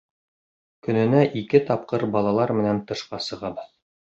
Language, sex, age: Bashkir, female, 30-39